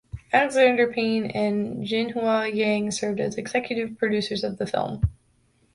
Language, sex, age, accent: English, female, 19-29, United States English